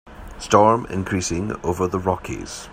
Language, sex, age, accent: English, male, 60-69, Scottish English